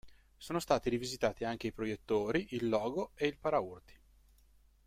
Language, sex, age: Italian, male, 40-49